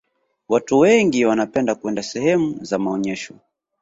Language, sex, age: Swahili, male, 30-39